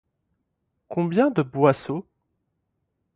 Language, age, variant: French, 19-29, Français de métropole